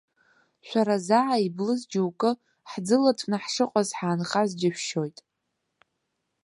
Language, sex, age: Abkhazian, female, under 19